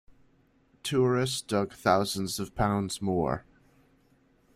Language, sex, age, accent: English, male, 19-29, United States English